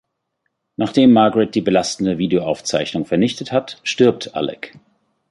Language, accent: German, Deutschland Deutsch